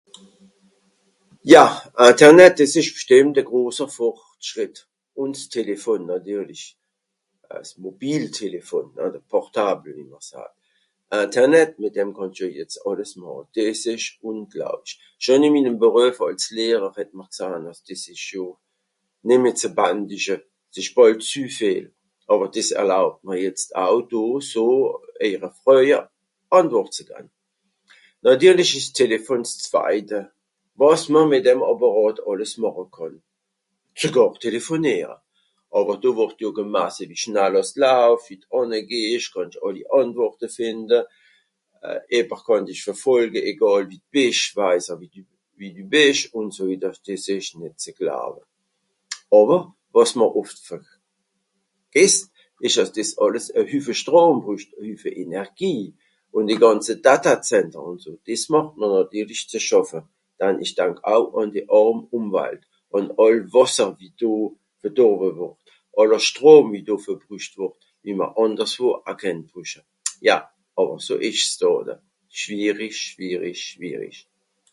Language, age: Swiss German, 60-69